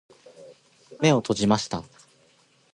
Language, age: Japanese, 40-49